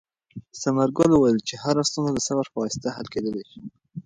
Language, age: Pashto, 19-29